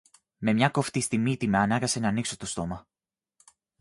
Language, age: Greek, 19-29